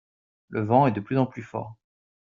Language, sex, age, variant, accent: French, male, 30-39, Français d'Europe, Français de Belgique